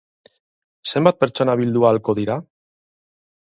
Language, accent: Basque, Mendebalekoa (Araba, Bizkaia, Gipuzkoako mendebaleko herri batzuk)